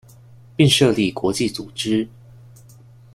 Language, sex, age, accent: Chinese, male, 19-29, 出生地：臺中市